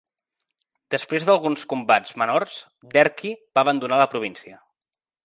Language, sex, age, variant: Catalan, male, 30-39, Central